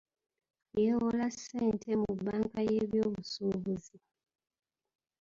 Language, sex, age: Ganda, female, 30-39